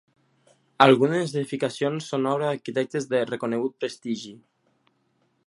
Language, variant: Catalan, Septentrional